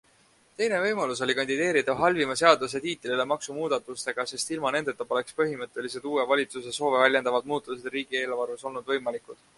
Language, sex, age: Estonian, male, 19-29